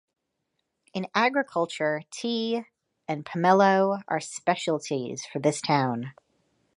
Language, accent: English, United States English